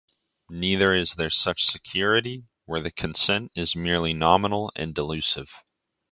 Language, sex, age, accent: English, male, 19-29, United States English